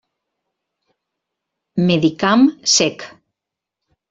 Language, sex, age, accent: Catalan, female, 50-59, valencià